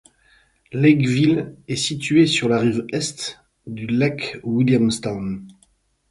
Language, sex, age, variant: French, male, 50-59, Français de métropole